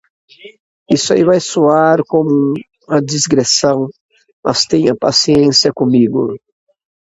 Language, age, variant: Portuguese, 40-49, Portuguese (Brasil)